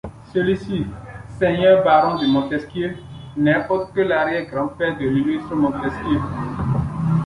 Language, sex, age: French, male, 19-29